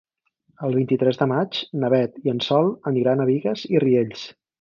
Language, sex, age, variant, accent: Catalan, male, 19-29, Central, central